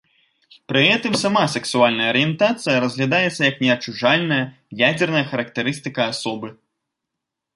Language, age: Belarusian, 19-29